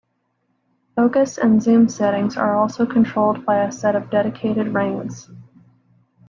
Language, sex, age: English, female, 30-39